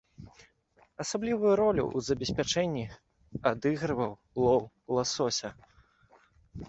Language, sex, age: Belarusian, male, 19-29